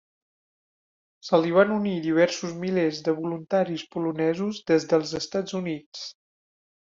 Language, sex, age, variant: Catalan, male, 19-29, Septentrional